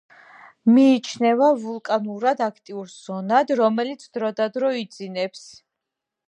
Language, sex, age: Georgian, female, 19-29